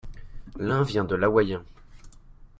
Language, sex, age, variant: French, male, under 19, Français de métropole